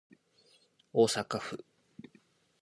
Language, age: Japanese, 19-29